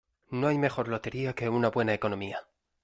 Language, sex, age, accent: Spanish, male, 19-29, España: Centro-Sur peninsular (Madrid, Toledo, Castilla-La Mancha)